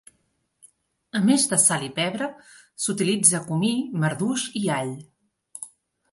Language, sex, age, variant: Catalan, female, 40-49, Central